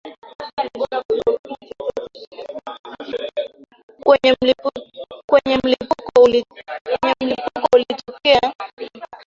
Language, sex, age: Swahili, female, 19-29